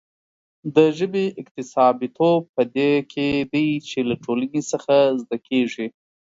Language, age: Pashto, 30-39